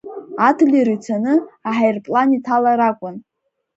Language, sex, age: Abkhazian, female, under 19